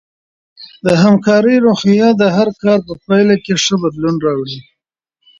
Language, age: Pashto, 30-39